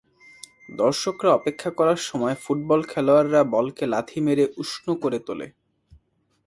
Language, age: Bengali, 19-29